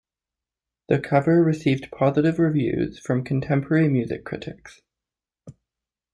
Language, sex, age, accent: English, male, 19-29, Canadian English